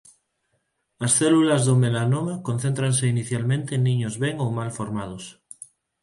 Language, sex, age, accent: Galician, male, 19-29, Neofalante